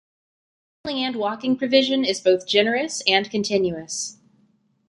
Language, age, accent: English, 19-29, United States English